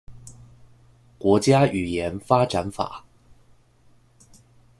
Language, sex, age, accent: Chinese, male, 19-29, 出生地：臺中市